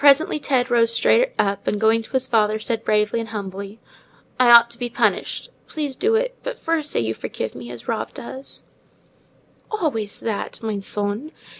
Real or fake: real